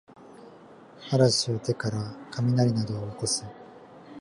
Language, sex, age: Japanese, male, 19-29